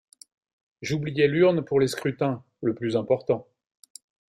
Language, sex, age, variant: French, male, 50-59, Français de métropole